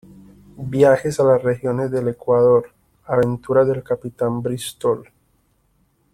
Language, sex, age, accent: Spanish, male, 19-29, Caribe: Cuba, Venezuela, Puerto Rico, República Dominicana, Panamá, Colombia caribeña, México caribeño, Costa del golfo de México